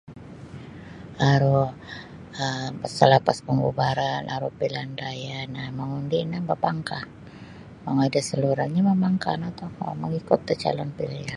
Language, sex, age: Sabah Bisaya, female, 50-59